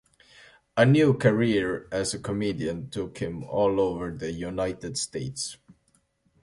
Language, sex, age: English, male, 19-29